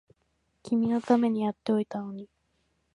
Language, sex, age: Japanese, female, 19-29